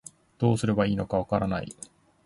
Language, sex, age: Japanese, male, 40-49